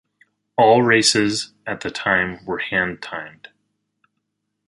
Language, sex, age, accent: English, male, 30-39, United States English